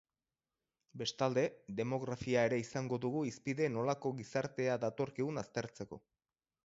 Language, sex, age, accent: Basque, male, 40-49, Erdialdekoa edo Nafarra (Gipuzkoa, Nafarroa)